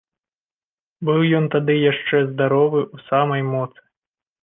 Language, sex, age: Belarusian, male, 30-39